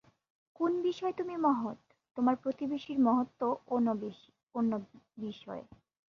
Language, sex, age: Bengali, female, 19-29